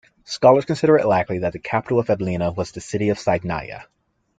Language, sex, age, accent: English, male, 19-29, United States English